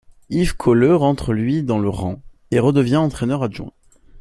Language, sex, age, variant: French, male, under 19, Français de métropole